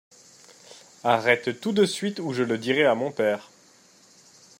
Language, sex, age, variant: French, male, 30-39, Français de métropole